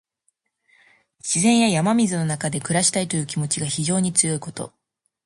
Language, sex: Japanese, female